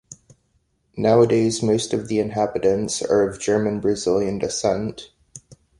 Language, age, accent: English, 30-39, United States English